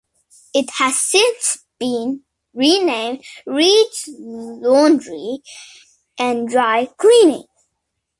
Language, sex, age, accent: English, male, under 19, Australian English